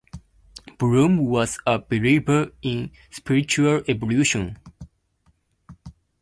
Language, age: English, 19-29